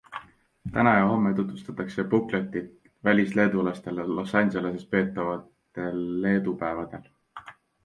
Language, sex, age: Estonian, male, 19-29